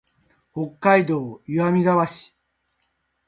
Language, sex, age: Japanese, male, 60-69